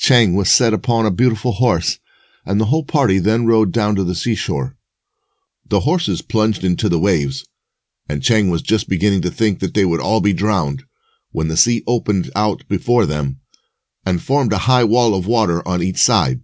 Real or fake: real